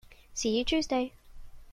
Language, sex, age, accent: English, female, under 19, England English